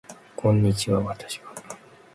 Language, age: Japanese, 50-59